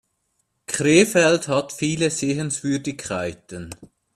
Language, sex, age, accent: German, male, 40-49, Schweizerdeutsch